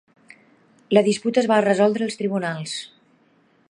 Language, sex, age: Catalan, female, 40-49